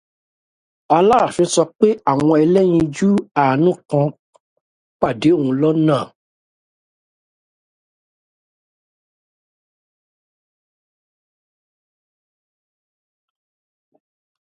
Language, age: Yoruba, 50-59